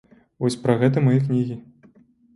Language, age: Belarusian, 19-29